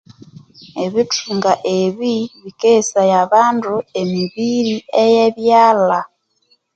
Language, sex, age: Konzo, female, 30-39